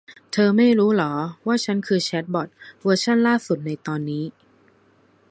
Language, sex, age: Thai, female, 19-29